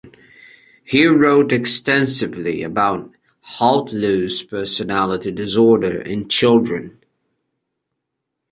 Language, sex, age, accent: English, male, 40-49, United States English